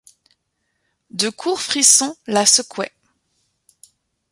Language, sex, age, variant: French, female, 30-39, Français de métropole